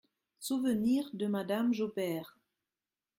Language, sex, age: French, female, 40-49